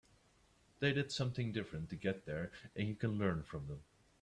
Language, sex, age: English, male, 19-29